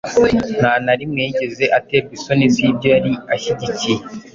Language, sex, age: Kinyarwanda, female, 19-29